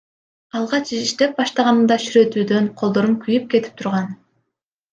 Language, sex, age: Kyrgyz, female, 19-29